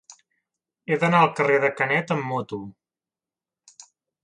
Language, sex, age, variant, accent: Catalan, male, 30-39, Central, central